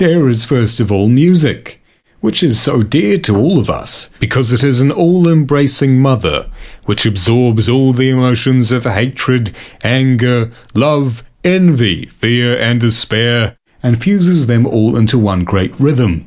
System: none